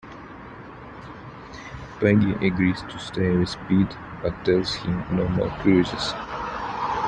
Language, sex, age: English, male, 30-39